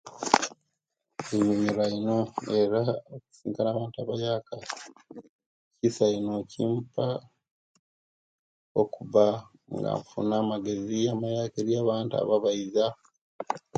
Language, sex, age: Kenyi, male, 30-39